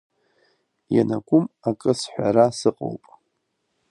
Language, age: Abkhazian, 30-39